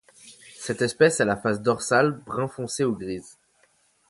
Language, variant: French, Français de métropole